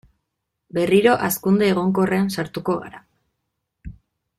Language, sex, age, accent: Basque, female, 19-29, Erdialdekoa edo Nafarra (Gipuzkoa, Nafarroa)